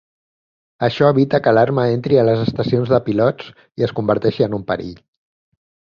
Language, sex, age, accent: Catalan, male, 40-49, Català central